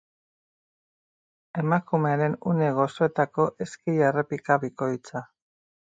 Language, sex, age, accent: Basque, female, 40-49, Mendebalekoa (Araba, Bizkaia, Gipuzkoako mendebaleko herri batzuk)